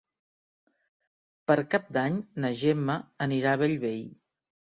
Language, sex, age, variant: Catalan, female, 50-59, Central